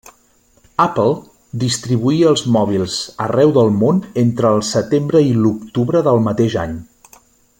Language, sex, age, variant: Catalan, male, 50-59, Central